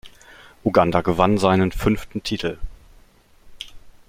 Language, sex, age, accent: German, male, 19-29, Deutschland Deutsch